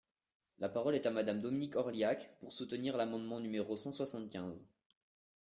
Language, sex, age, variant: French, male, under 19, Français de métropole